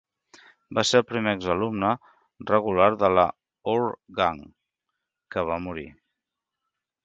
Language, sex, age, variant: Catalan, male, 40-49, Central